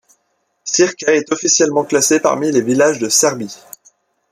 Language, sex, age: French, male, under 19